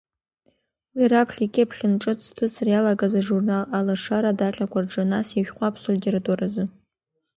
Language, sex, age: Abkhazian, female, under 19